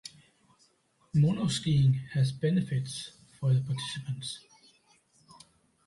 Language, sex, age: English, male, 40-49